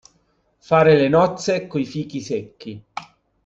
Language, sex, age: Italian, male, 30-39